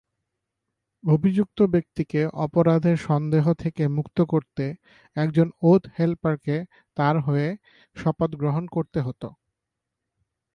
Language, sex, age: Bengali, male, 30-39